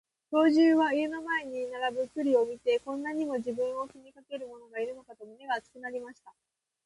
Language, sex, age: Japanese, female, 19-29